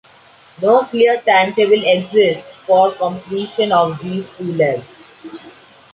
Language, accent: English, India and South Asia (India, Pakistan, Sri Lanka)